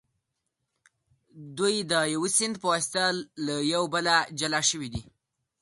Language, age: Pashto, under 19